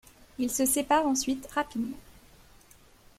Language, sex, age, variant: French, female, 19-29, Français de métropole